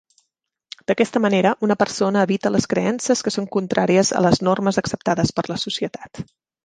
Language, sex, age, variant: Catalan, female, 30-39, Central